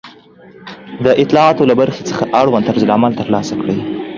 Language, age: Pashto, under 19